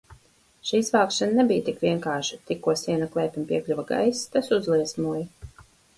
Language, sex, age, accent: Latvian, female, 40-49, Dzimtā valoda